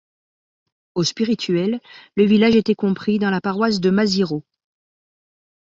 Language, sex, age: French, female, 50-59